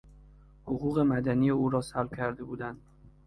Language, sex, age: Persian, male, 19-29